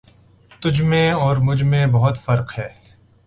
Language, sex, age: Urdu, male, 40-49